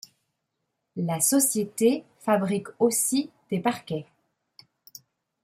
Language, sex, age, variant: French, female, 30-39, Français de métropole